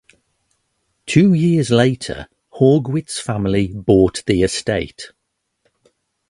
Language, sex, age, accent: English, male, 40-49, England English